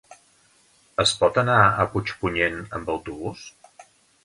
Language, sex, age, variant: Catalan, male, 50-59, Central